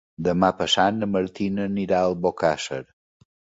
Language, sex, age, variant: Catalan, male, 60-69, Balear